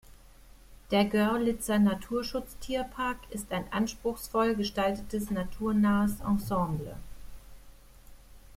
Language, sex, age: German, female, 50-59